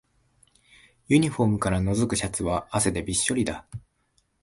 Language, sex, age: Japanese, male, 19-29